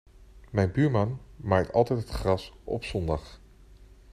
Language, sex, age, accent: Dutch, male, 40-49, Nederlands Nederlands